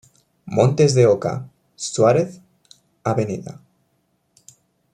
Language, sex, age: Spanish, male, 19-29